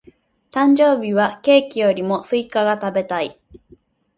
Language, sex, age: Japanese, female, 19-29